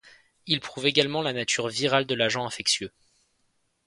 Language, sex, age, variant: French, male, 19-29, Français de métropole